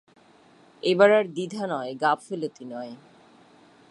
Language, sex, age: Bengali, female, 30-39